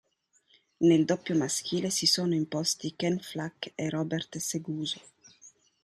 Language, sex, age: Italian, female, 30-39